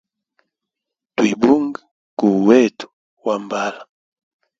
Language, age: Hemba, 19-29